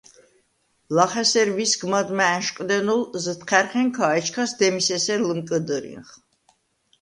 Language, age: Svan, 40-49